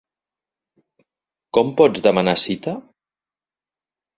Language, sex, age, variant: Catalan, male, 40-49, Central